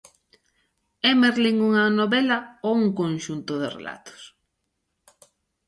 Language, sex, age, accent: Galician, female, 30-39, Oriental (común en zona oriental)